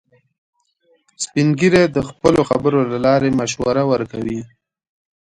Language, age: Pashto, 19-29